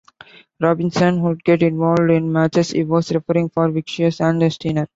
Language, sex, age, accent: English, male, 19-29, India and South Asia (India, Pakistan, Sri Lanka)